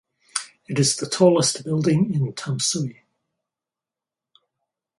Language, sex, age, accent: English, male, 60-69, Australian English